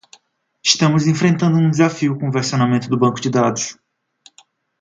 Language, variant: Portuguese, Portuguese (Brasil)